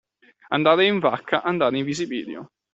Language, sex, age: Italian, male, 19-29